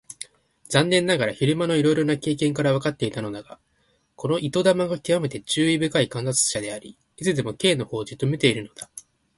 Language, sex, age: Japanese, male, 19-29